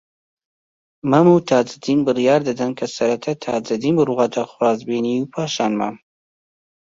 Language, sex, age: Central Kurdish, male, 19-29